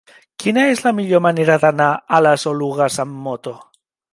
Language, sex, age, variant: Catalan, male, 19-29, Central